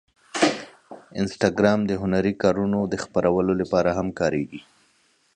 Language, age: Pashto, 30-39